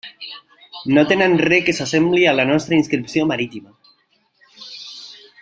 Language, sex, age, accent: Catalan, male, 19-29, valencià